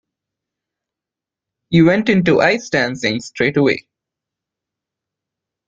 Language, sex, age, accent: English, male, 19-29, India and South Asia (India, Pakistan, Sri Lanka)